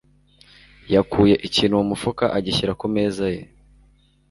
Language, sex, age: Kinyarwanda, male, 19-29